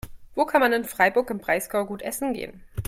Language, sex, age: German, female, 30-39